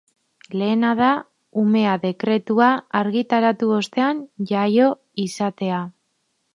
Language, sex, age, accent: Basque, female, 19-29, Mendebalekoa (Araba, Bizkaia, Gipuzkoako mendebaleko herri batzuk)